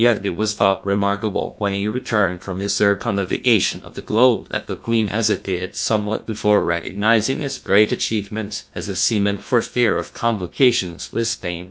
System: TTS, GlowTTS